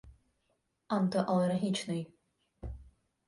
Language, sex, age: Ukrainian, female, 30-39